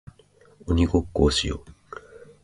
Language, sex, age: Japanese, male, 19-29